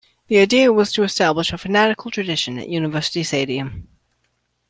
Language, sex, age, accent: English, male, 19-29, United States English